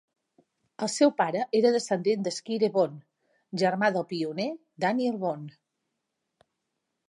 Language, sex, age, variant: Catalan, female, 40-49, Central